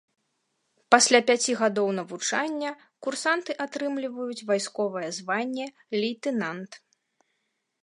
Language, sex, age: Belarusian, female, 30-39